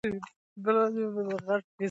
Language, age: Pashto, 19-29